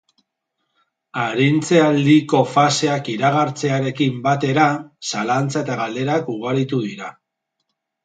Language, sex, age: Basque, male, 40-49